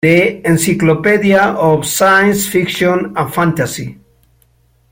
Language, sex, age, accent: Spanish, male, 70-79, México